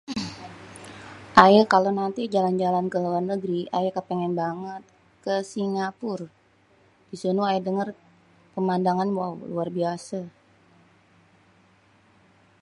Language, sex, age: Betawi, male, 30-39